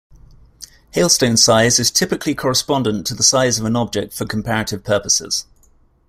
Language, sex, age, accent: English, male, 30-39, England English